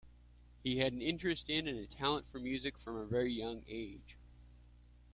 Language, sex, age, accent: English, male, 40-49, United States English